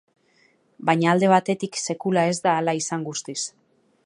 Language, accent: Basque, Mendebalekoa (Araba, Bizkaia, Gipuzkoako mendebaleko herri batzuk)